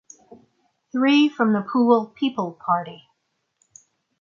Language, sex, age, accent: English, female, 80-89, United States English